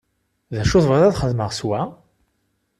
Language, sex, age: Kabyle, male, 30-39